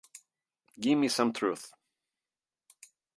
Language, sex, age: Italian, male, 50-59